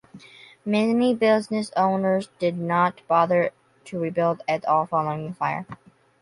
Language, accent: English, United States English